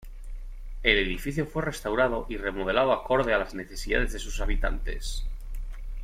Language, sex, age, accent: Spanish, male, 19-29, España: Norte peninsular (Asturias, Castilla y León, Cantabria, País Vasco, Navarra, Aragón, La Rioja, Guadalajara, Cuenca)